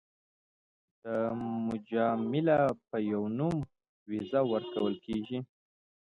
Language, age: Pashto, 19-29